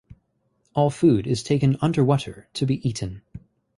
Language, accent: English, United States English